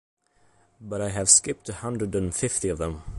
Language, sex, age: English, male, under 19